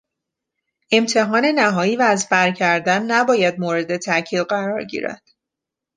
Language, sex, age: Persian, female, 30-39